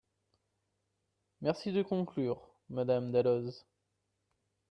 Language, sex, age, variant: French, male, 19-29, Français de métropole